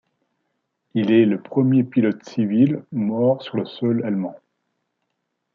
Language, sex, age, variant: French, male, 40-49, Français de métropole